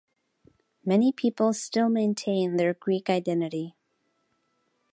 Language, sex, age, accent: English, female, 40-49, United States English